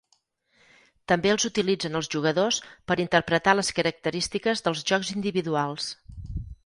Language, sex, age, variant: Catalan, female, 50-59, Central